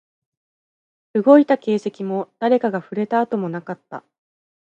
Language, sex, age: Japanese, female, 30-39